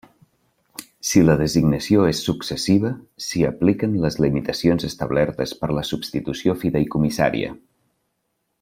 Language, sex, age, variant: Catalan, male, 30-39, Central